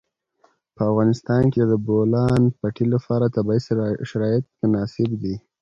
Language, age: Pashto, under 19